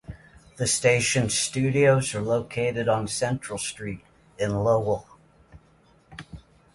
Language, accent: English, United States English